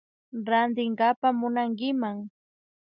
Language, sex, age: Imbabura Highland Quichua, female, 19-29